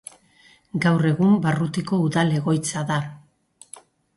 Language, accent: Basque, Erdialdekoa edo Nafarra (Gipuzkoa, Nafarroa)